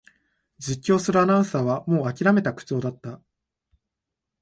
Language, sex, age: Japanese, male, 19-29